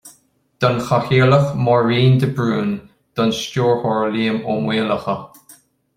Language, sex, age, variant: Irish, male, 19-29, Gaeilge na Mumhan